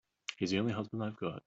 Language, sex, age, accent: English, male, 30-39, Australian English